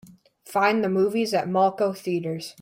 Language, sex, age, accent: English, male, under 19, United States English